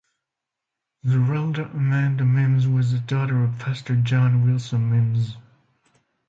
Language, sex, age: English, male, 40-49